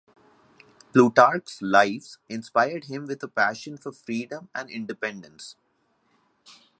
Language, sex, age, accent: English, male, 19-29, India and South Asia (India, Pakistan, Sri Lanka)